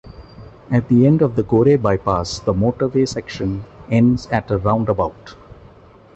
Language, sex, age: English, male, 50-59